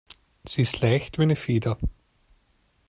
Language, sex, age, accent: German, male, 30-39, Österreichisches Deutsch